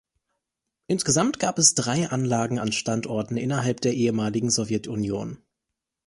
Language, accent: German, Deutschland Deutsch